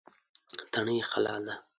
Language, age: Pashto, under 19